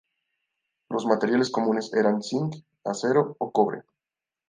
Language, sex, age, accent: Spanish, male, 19-29, México